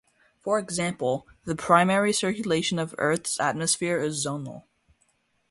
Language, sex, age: English, male, under 19